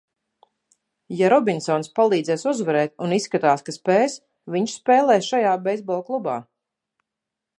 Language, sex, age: Latvian, female, 40-49